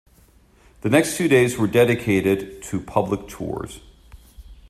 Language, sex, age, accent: English, male, 40-49, United States English